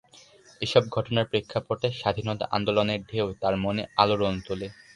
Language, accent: Bengali, Bangladeshi